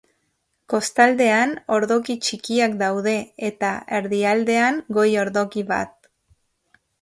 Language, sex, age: Basque, female, 40-49